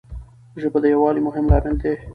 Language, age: Pashto, 19-29